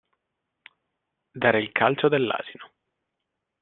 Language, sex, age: Italian, male, 19-29